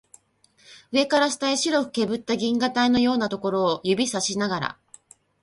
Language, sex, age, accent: Japanese, female, 40-49, 標準語